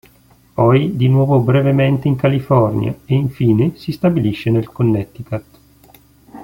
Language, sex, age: Italian, male, 19-29